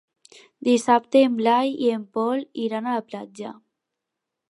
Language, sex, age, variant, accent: Catalan, female, under 19, Alacantí, aprenent (recent, des del castellà)